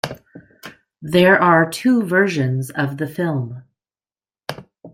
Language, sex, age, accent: English, female, 40-49, United States English